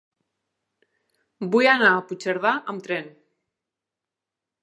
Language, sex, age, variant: Catalan, female, 19-29, Nord-Occidental